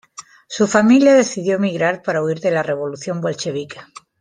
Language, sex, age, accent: Spanish, female, 40-49, España: Sur peninsular (Andalucia, Extremadura, Murcia)